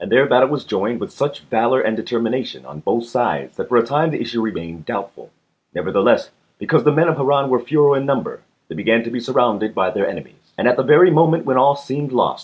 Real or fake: real